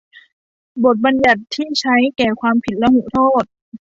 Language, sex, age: Thai, female, 19-29